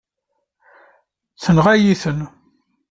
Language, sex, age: Kabyle, male, 40-49